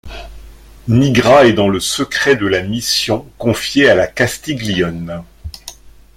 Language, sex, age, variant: French, male, 50-59, Français de métropole